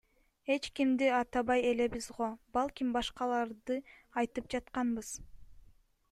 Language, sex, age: Kyrgyz, female, 19-29